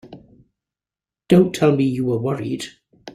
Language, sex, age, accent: English, male, 50-59, Welsh English